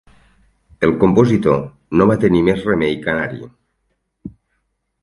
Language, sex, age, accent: Catalan, male, 50-59, Tortosí